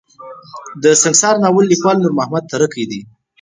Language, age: Pashto, 19-29